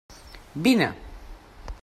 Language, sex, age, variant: Catalan, female, 40-49, Central